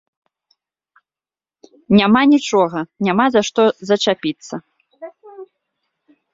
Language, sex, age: Belarusian, female, 30-39